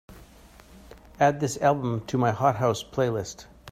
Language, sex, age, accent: English, male, 50-59, Canadian English